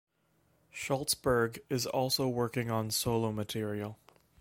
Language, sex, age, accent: English, male, 19-29, Canadian English